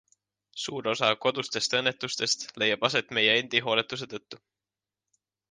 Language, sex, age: Estonian, male, 19-29